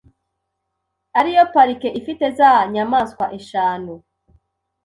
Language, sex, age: Kinyarwanda, female, 30-39